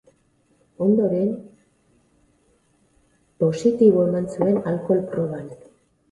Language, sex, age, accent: Basque, female, 50-59, Erdialdekoa edo Nafarra (Gipuzkoa, Nafarroa)